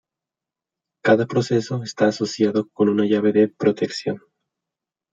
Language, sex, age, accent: Spanish, male, 19-29, México